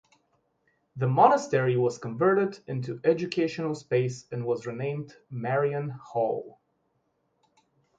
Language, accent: English, Eastern European